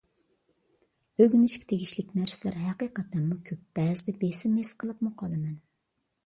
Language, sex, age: Uyghur, female, under 19